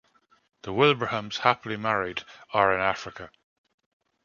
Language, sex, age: English, male, 40-49